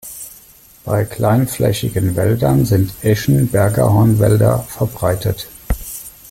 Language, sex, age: German, male, 40-49